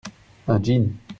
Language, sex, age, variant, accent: French, male, 30-39, Français d'Europe, Français de Belgique